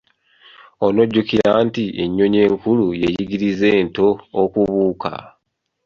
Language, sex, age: Ganda, male, 19-29